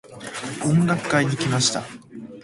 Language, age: Japanese, 19-29